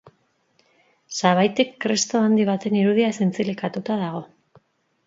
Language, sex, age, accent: Basque, female, 40-49, Mendebalekoa (Araba, Bizkaia, Gipuzkoako mendebaleko herri batzuk)